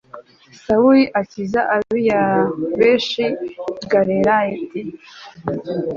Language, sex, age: Kinyarwanda, female, 19-29